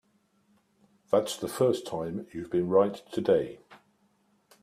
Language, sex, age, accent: English, male, 60-69, England English